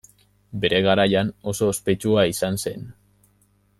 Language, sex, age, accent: Basque, male, 19-29, Mendebalekoa (Araba, Bizkaia, Gipuzkoako mendebaleko herri batzuk)